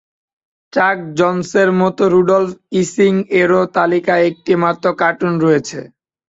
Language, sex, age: Bengali, male, 19-29